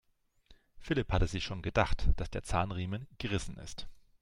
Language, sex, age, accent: German, male, 40-49, Deutschland Deutsch